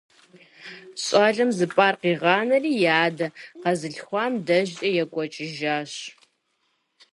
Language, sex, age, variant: Kabardian, female, 30-39, Адыгэбзэ (Къэбэрдей, Кирил, псоми зэдай)